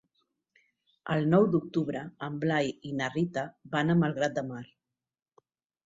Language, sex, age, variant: Catalan, female, 40-49, Central